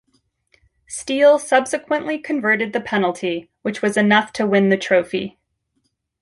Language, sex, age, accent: English, female, 40-49, United States English